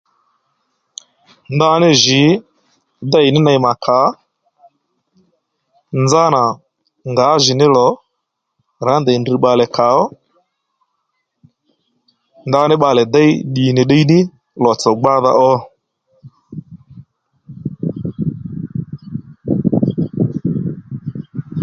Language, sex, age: Lendu, male, 40-49